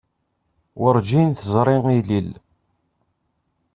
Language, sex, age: Kabyle, male, 19-29